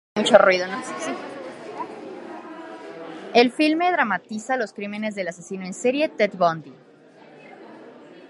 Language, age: Spanish, 19-29